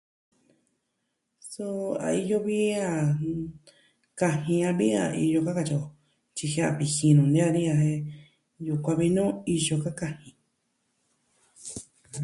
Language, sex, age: Southwestern Tlaxiaco Mixtec, female, 40-49